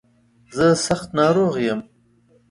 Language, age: Pashto, 30-39